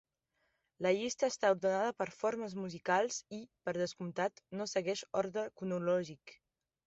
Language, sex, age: Catalan, female, 19-29